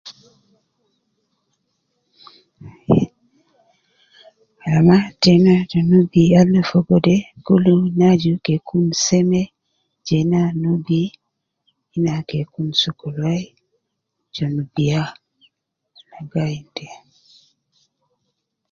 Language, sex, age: Nubi, female, 60-69